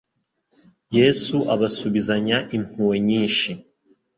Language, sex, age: Kinyarwanda, male, 19-29